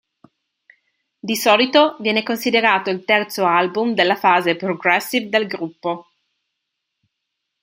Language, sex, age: Italian, female, 30-39